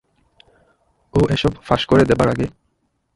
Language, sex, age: Bengali, male, 19-29